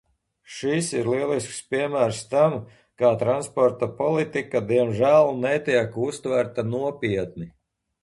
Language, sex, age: Latvian, male, 40-49